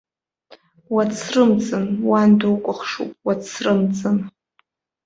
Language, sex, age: Abkhazian, female, 19-29